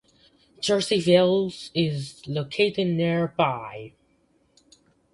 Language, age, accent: English, under 19, United States English